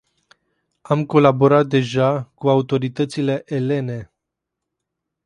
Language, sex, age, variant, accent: Romanian, male, 19-29, Romanian-Romania, Muntenesc